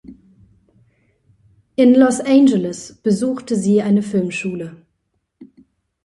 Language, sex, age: German, female, 19-29